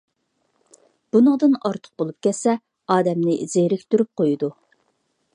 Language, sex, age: Uyghur, female, 40-49